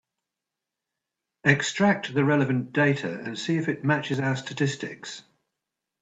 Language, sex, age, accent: English, male, 60-69, England English